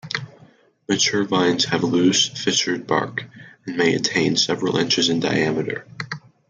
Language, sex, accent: English, male, United States English